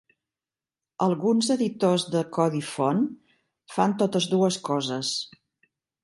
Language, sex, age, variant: Catalan, female, 60-69, Central